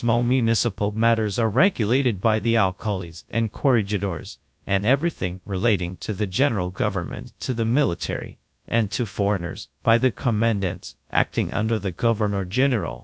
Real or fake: fake